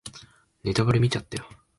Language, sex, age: Japanese, male, under 19